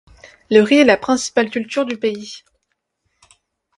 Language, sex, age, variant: French, female, 19-29, Français de métropole